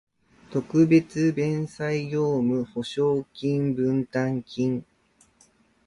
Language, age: Japanese, 30-39